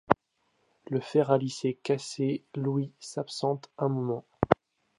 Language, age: French, 19-29